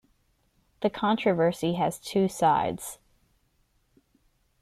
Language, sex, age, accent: English, female, 19-29, United States English